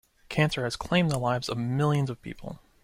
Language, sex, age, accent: English, male, 19-29, Canadian English